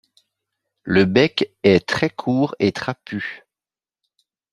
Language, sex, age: French, male, 40-49